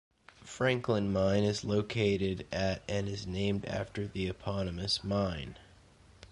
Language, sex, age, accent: English, male, 30-39, United States English